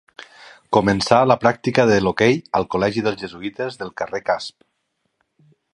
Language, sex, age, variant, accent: Catalan, male, 40-49, Nord-Occidental, Lleidatà